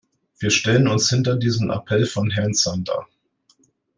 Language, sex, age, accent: German, male, 19-29, Deutschland Deutsch